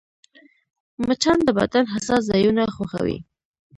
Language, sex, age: Pashto, female, 19-29